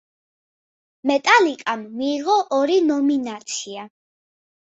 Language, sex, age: Georgian, female, 30-39